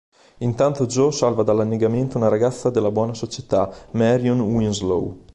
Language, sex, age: Italian, male, 19-29